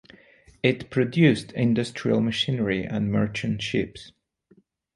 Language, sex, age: English, male, 30-39